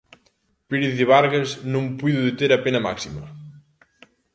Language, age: Galician, 19-29